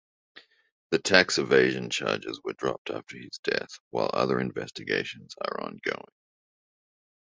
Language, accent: English, Australian English